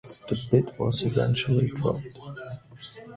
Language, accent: English, German English